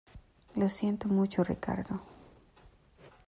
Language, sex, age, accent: Spanish, female, 30-39, Andino-Pacífico: Colombia, Perú, Ecuador, oeste de Bolivia y Venezuela andina